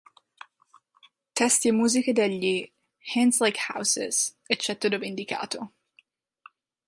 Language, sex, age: Italian, female, under 19